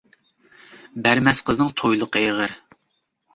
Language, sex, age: Uyghur, male, 40-49